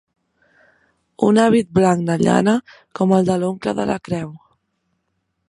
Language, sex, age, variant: Catalan, female, 19-29, Central